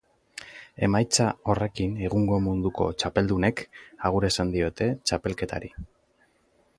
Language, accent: Basque, Mendebalekoa (Araba, Bizkaia, Gipuzkoako mendebaleko herri batzuk)